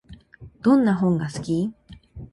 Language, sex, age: Japanese, female, 19-29